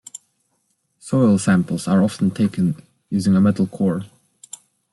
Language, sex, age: English, male, 19-29